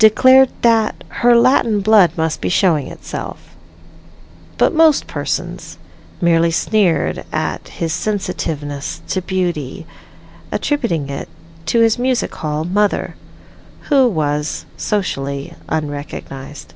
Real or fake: real